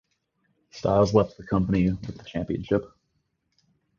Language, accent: English, United States English